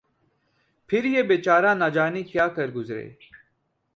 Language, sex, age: Urdu, male, 19-29